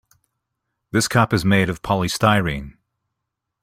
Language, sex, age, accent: English, male, 40-49, Canadian English